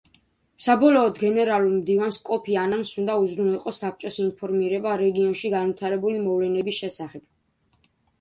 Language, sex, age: Georgian, male, under 19